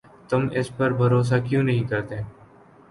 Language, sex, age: Urdu, male, 19-29